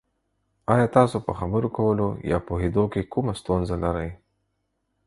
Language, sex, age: Pashto, male, 40-49